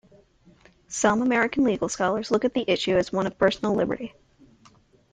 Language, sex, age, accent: English, female, under 19, United States English